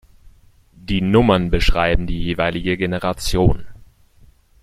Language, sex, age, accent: German, male, 19-29, Deutschland Deutsch